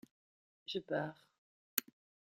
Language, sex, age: French, female, 50-59